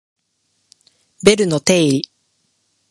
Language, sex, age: Japanese, male, 19-29